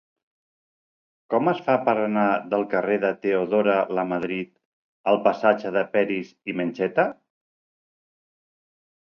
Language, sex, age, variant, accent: Catalan, male, 40-49, Central, central